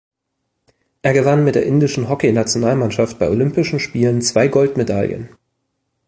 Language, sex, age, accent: German, male, 19-29, Deutschland Deutsch